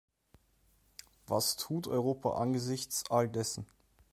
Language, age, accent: German, 19-29, Österreichisches Deutsch